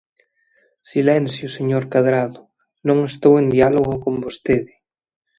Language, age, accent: Galician, 19-29, Atlántico (seseo e gheada)